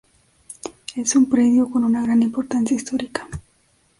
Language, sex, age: Spanish, female, under 19